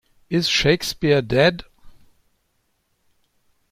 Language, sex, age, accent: German, male, 60-69, Deutschland Deutsch